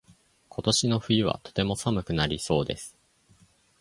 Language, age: Japanese, under 19